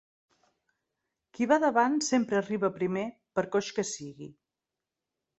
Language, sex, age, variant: Catalan, female, 40-49, Central